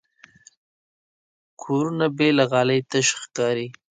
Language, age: Pashto, 19-29